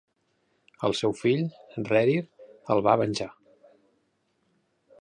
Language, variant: Catalan, Central